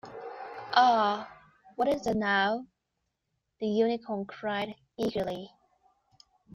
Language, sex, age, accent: English, female, 30-39, United States English